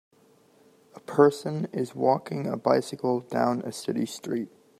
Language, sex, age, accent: English, male, under 19, United States English